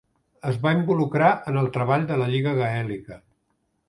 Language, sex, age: Catalan, male, 70-79